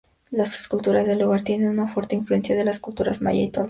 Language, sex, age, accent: Spanish, female, under 19, México